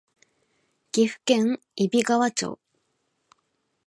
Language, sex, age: Japanese, female, 19-29